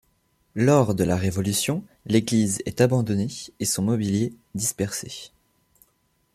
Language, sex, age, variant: French, male, under 19, Français de métropole